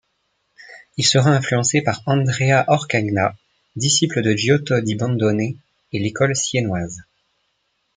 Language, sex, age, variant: French, male, 19-29, Français de métropole